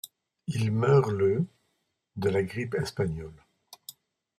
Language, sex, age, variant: French, male, 60-69, Français de métropole